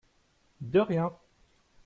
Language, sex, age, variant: French, male, 30-39, Français de métropole